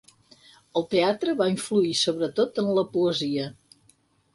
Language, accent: Catalan, Empordanès